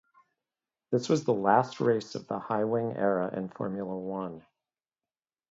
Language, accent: English, United States English